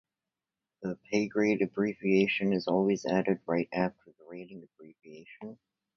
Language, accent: English, United States English